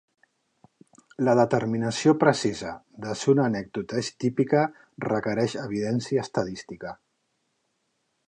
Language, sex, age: Catalan, male, 40-49